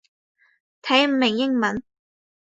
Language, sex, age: Cantonese, female, 19-29